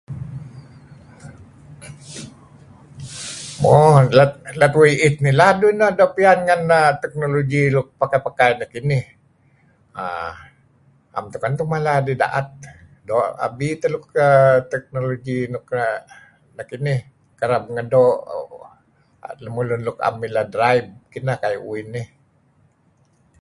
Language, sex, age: Kelabit, male, 60-69